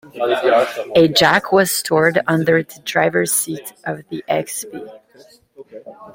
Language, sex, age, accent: English, female, 19-29, Canadian English